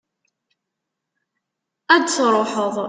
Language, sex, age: Kabyle, female, 19-29